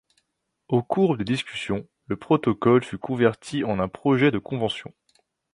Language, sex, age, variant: French, male, 19-29, Français de métropole